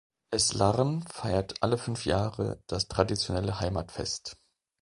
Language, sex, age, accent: German, male, 40-49, Deutschland Deutsch